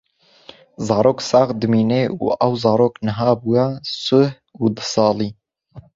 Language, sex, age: Kurdish, male, 19-29